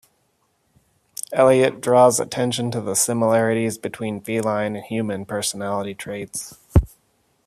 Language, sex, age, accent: English, male, 30-39, United States English